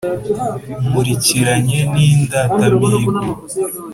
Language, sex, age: Kinyarwanda, male, 19-29